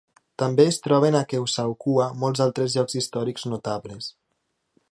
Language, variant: Catalan, Nord-Occidental